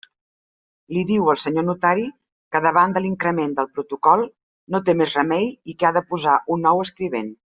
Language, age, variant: Catalan, 60-69, Central